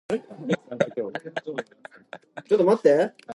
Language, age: English, 19-29